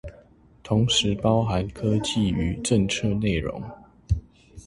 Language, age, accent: Chinese, 30-39, 出生地：臺中市